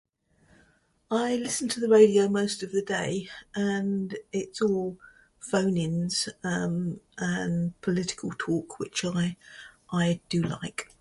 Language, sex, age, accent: English, female, 70-79, England English